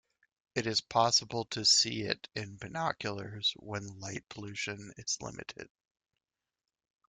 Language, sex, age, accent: English, male, 30-39, United States English